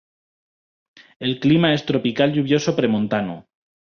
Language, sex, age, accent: Spanish, male, 19-29, España: Centro-Sur peninsular (Madrid, Toledo, Castilla-La Mancha)